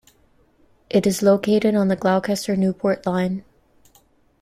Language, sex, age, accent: English, female, 19-29, United States English